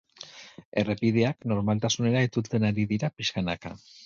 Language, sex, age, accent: Basque, male, 40-49, Mendebalekoa (Araba, Bizkaia, Gipuzkoako mendebaleko herri batzuk)